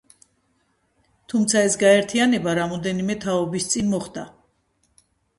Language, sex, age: Georgian, female, 60-69